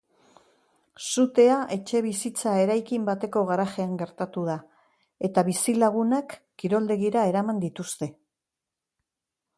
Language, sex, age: Basque, female, 60-69